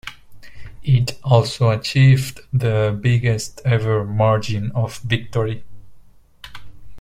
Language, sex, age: English, male, 30-39